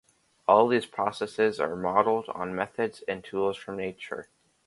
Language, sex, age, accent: English, male, under 19, United States English